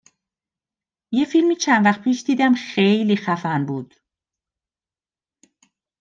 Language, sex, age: Persian, female, 40-49